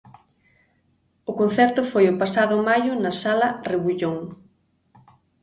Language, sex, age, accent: Galician, female, 30-39, Normativo (estándar)